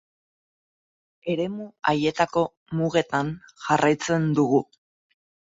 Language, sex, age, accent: Basque, female, 30-39, Mendebalekoa (Araba, Bizkaia, Gipuzkoako mendebaleko herri batzuk)